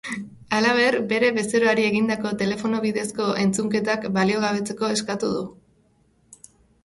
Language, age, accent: Basque, 40-49, Erdialdekoa edo Nafarra (Gipuzkoa, Nafarroa)